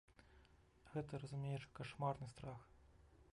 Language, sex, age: Belarusian, male, 30-39